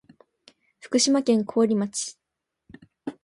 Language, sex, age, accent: Japanese, female, under 19, 標準語